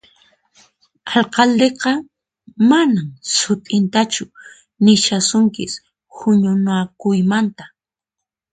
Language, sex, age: Puno Quechua, female, 30-39